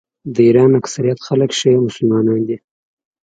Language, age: Pashto, 30-39